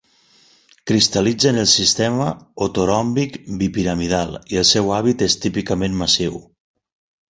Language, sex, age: Catalan, male, 40-49